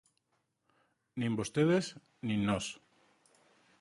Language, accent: Galician, Oriental (común en zona oriental)